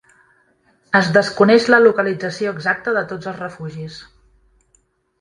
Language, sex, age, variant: Catalan, female, 40-49, Central